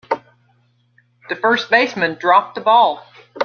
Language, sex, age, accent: English, female, 50-59, United States English